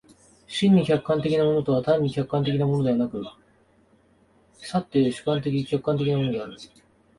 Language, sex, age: Japanese, male, 19-29